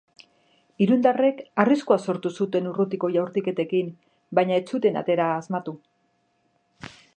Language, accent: Basque, Mendebalekoa (Araba, Bizkaia, Gipuzkoako mendebaleko herri batzuk)